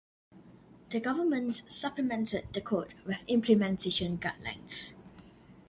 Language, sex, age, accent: English, male, under 19, Singaporean English